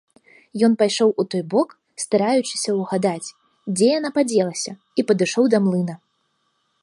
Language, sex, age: Belarusian, female, 19-29